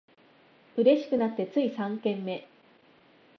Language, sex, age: Japanese, female, 30-39